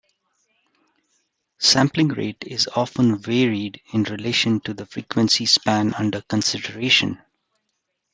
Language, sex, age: English, male, 40-49